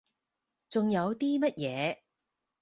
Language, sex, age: Cantonese, female, 30-39